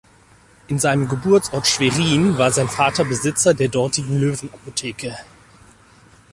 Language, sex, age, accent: German, male, 30-39, Deutschland Deutsch